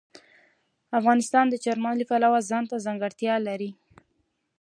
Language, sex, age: Pashto, female, 19-29